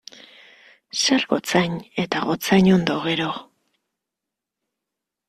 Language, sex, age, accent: Basque, female, 19-29, Mendebalekoa (Araba, Bizkaia, Gipuzkoako mendebaleko herri batzuk)